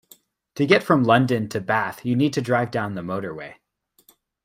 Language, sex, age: English, male, 19-29